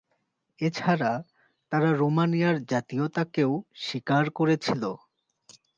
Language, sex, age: Bengali, male, 19-29